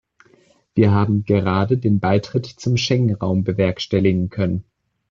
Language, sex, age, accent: German, male, 19-29, Deutschland Deutsch